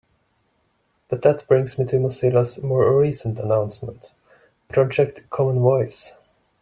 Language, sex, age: English, male, 30-39